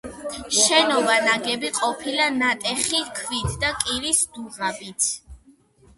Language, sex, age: Georgian, female, under 19